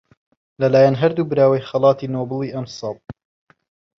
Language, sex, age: Central Kurdish, male, 19-29